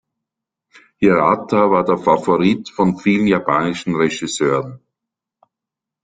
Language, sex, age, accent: German, male, 50-59, Österreichisches Deutsch